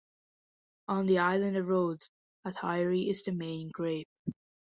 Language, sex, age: English, female, under 19